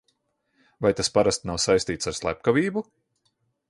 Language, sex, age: Latvian, male, 40-49